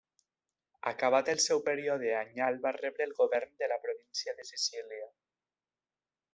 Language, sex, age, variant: Catalan, male, under 19, Septentrional